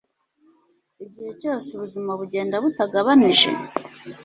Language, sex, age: Kinyarwanda, female, 30-39